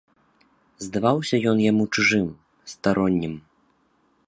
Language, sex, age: Belarusian, male, 19-29